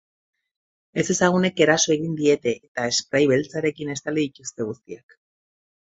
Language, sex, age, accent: Basque, female, 40-49, Erdialdekoa edo Nafarra (Gipuzkoa, Nafarroa)